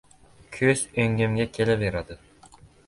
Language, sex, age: Uzbek, male, under 19